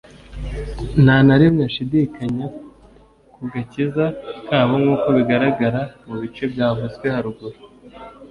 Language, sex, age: Kinyarwanda, male, 19-29